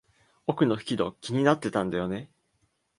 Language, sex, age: Japanese, male, 19-29